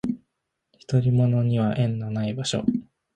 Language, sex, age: Japanese, male, under 19